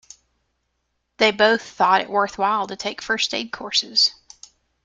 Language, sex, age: English, female, 40-49